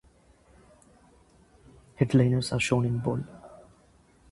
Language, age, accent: English, 19-29, India and South Asia (India, Pakistan, Sri Lanka)